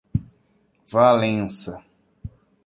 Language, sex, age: Portuguese, male, 30-39